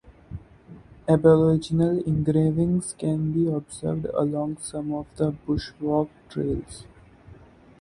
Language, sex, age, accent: English, male, 19-29, India and South Asia (India, Pakistan, Sri Lanka)